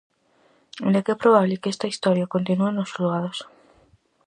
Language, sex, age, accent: Galician, female, under 19, Atlántico (seseo e gheada)